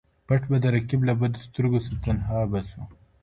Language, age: Pashto, under 19